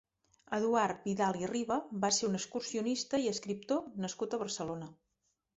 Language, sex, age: Catalan, female, 40-49